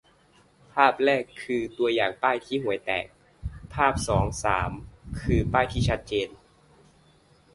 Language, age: Thai, 19-29